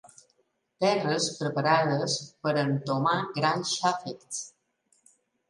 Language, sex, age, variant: Catalan, female, 40-49, Balear